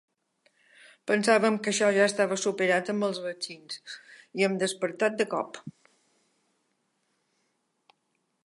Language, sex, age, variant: Catalan, female, 60-69, Balear